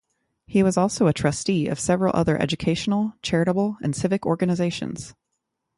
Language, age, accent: English, 30-39, United States English